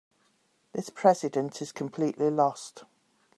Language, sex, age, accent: English, female, 50-59, England English